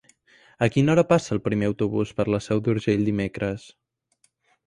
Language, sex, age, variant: Catalan, male, under 19, Central